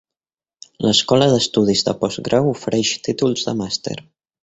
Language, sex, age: Catalan, male, 19-29